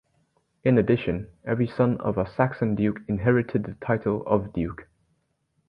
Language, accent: English, United States English